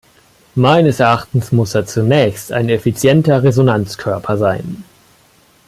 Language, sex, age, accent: German, male, 19-29, Deutschland Deutsch